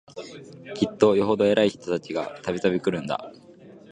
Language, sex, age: Japanese, male, 19-29